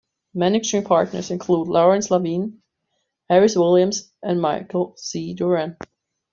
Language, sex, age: English, female, 19-29